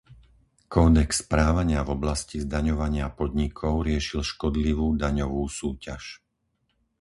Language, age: Slovak, 50-59